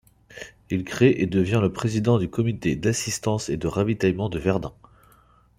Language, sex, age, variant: French, male, 30-39, Français de métropole